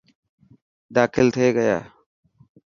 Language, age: Dhatki, 19-29